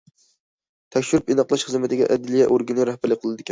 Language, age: Uyghur, 19-29